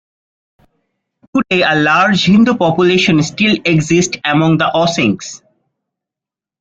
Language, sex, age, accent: English, male, 19-29, India and South Asia (India, Pakistan, Sri Lanka)